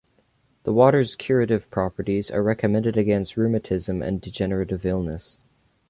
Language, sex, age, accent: English, male, 19-29, Canadian English